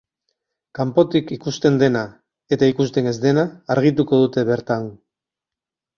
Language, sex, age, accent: Basque, male, 50-59, Mendebalekoa (Araba, Bizkaia, Gipuzkoako mendebaleko herri batzuk)